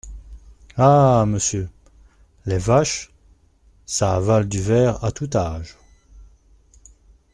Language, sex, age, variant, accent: French, male, 40-49, Français d'Europe, Français de Belgique